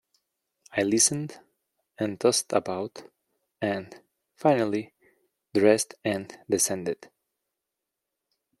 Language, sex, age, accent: English, male, 19-29, United States English